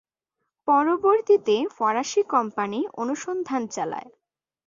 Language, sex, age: Bengali, female, under 19